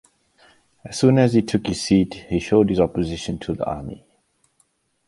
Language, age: English, under 19